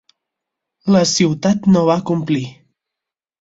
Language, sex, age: Catalan, male, 19-29